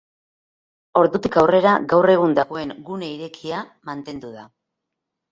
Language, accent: Basque, Mendebalekoa (Araba, Bizkaia, Gipuzkoako mendebaleko herri batzuk)